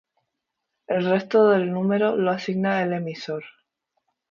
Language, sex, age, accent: Spanish, female, 19-29, España: Islas Canarias